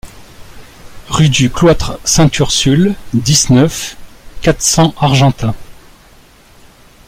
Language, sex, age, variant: French, male, 40-49, Français de métropole